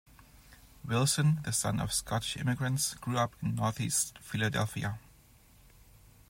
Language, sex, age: English, male, 30-39